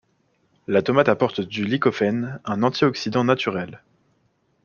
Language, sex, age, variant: French, male, 19-29, Français de métropole